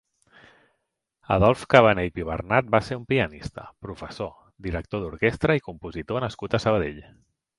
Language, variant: Catalan, Central